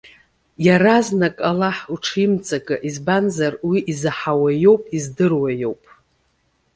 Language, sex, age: Abkhazian, female, 40-49